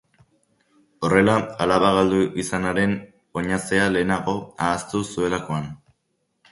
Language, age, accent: Basque, under 19, Erdialdekoa edo Nafarra (Gipuzkoa, Nafarroa)